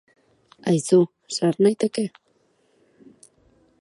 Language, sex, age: Basque, female, 19-29